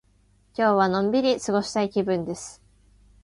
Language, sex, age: Japanese, female, 19-29